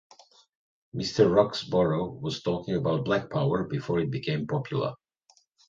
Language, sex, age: English, male, 50-59